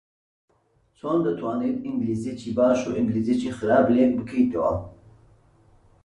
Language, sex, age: Central Kurdish, male, 30-39